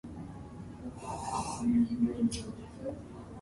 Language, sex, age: English, male, 19-29